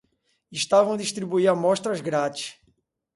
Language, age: Portuguese, 40-49